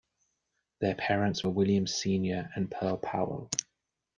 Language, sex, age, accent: English, male, 30-39, England English